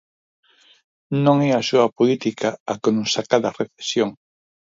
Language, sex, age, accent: Galician, male, 50-59, Normativo (estándar)